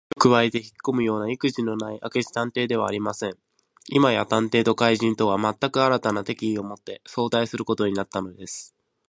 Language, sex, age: Japanese, male, 19-29